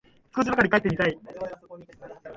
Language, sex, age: Japanese, male, 19-29